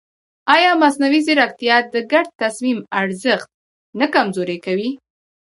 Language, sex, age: Pashto, female, 19-29